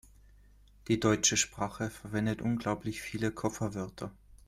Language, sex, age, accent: German, male, 30-39, Österreichisches Deutsch